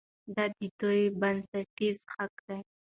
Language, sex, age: Pashto, female, 19-29